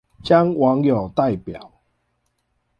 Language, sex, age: Chinese, male, 19-29